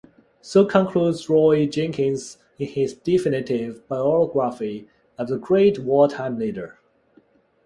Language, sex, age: English, male, 30-39